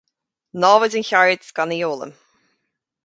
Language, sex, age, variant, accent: Irish, female, 30-39, Gaeilge Chonnacht, Cainteoir dúchais, Gaeltacht